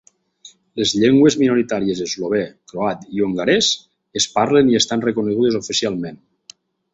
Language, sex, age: Catalan, male, 40-49